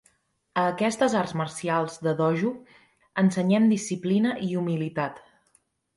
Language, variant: Catalan, Central